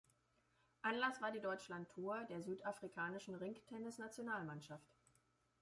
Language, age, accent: German, 30-39, Deutschland Deutsch